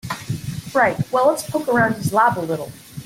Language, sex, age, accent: English, male, under 19, United States English